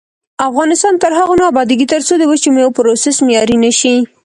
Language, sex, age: Pashto, female, 19-29